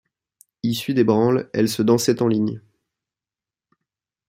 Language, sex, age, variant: French, male, 19-29, Français de métropole